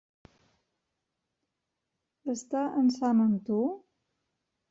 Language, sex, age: Catalan, female, 40-49